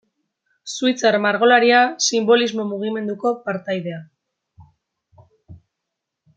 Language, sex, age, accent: Basque, female, under 19, Erdialdekoa edo Nafarra (Gipuzkoa, Nafarroa)